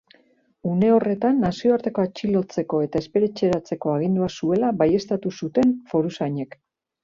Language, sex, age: Basque, female, 40-49